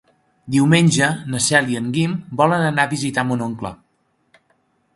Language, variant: Catalan, Central